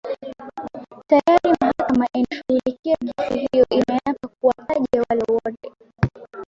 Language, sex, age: Swahili, female, 19-29